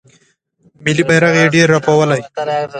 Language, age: Pashto, 30-39